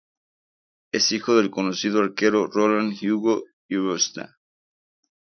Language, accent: Spanish, México